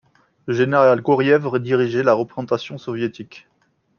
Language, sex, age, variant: French, male, 30-39, Français de métropole